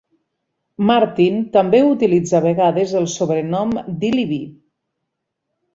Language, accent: Catalan, Ebrenc